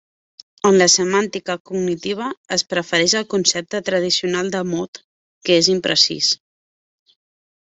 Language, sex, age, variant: Catalan, female, 30-39, Central